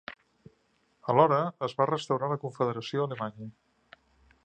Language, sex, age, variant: Catalan, male, 60-69, Central